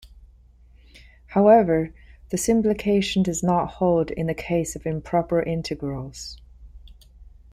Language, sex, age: English, female, 40-49